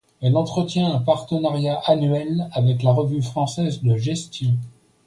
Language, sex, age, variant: French, male, 60-69, Français de métropole